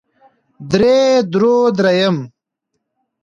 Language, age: Pashto, 30-39